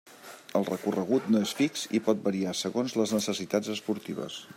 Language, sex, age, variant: Catalan, male, 60-69, Central